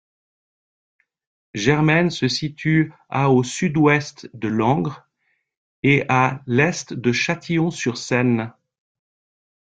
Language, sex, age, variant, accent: French, male, 40-49, Français d'Europe, Français de Suisse